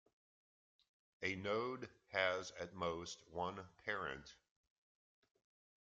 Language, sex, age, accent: English, male, 50-59, United States English